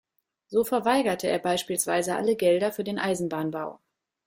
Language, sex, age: German, female, 30-39